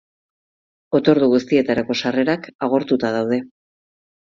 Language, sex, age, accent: Basque, female, 40-49, Mendebalekoa (Araba, Bizkaia, Gipuzkoako mendebaleko herri batzuk)